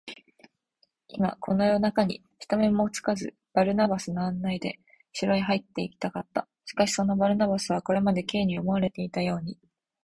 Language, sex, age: Japanese, female, 19-29